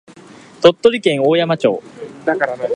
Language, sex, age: Japanese, male, 19-29